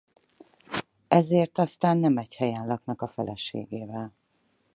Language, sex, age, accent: Hungarian, female, 40-49, budapesti